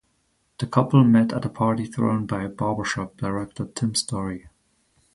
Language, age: English, 19-29